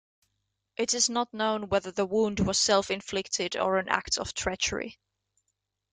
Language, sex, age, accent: English, female, 19-29, England English